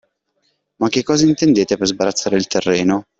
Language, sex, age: Italian, male, 19-29